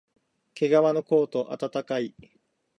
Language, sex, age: Japanese, male, 40-49